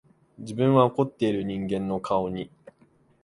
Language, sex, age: Japanese, male, 19-29